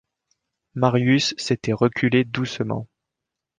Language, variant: French, Français de métropole